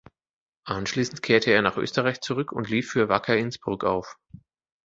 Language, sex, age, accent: German, male, 30-39, Deutschland Deutsch